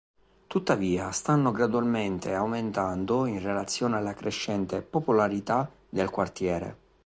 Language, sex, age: Italian, male, 30-39